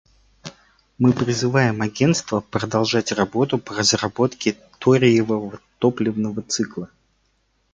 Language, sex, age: Russian, male, 40-49